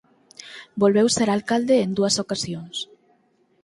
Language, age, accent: Galician, 19-29, Normativo (estándar)